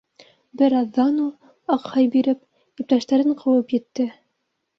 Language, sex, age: Bashkir, female, under 19